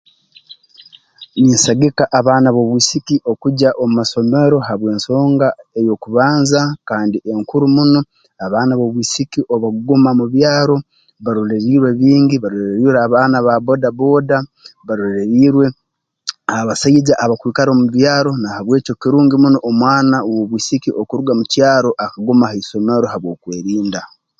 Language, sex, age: Tooro, male, 40-49